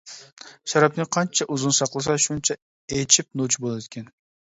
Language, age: Uyghur, 30-39